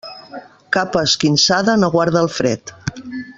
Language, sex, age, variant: Catalan, female, 60-69, Central